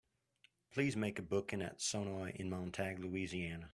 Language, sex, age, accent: English, male, 19-29, United States English